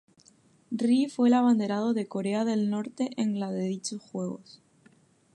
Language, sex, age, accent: Spanish, female, 19-29, España: Islas Canarias